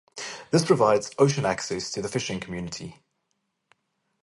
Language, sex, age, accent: English, male, 30-39, Southern African (South Africa, Zimbabwe, Namibia)